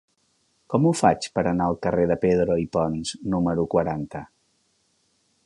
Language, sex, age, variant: Catalan, male, 50-59, Central